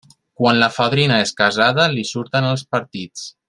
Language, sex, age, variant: Catalan, male, 19-29, Central